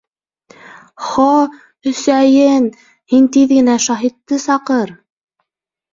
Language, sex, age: Bashkir, female, 30-39